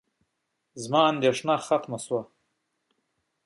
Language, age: Pashto, 40-49